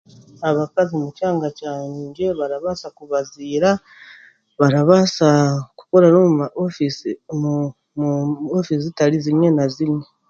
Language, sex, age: Chiga, female, 40-49